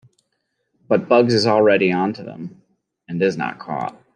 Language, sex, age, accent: English, male, 30-39, United States English